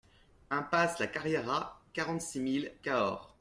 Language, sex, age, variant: French, male, 19-29, Français de métropole